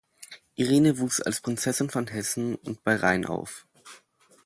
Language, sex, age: German, male, under 19